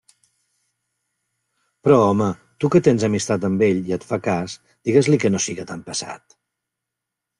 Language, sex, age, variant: Catalan, male, 50-59, Central